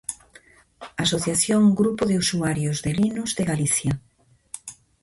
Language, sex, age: Galician, female, 60-69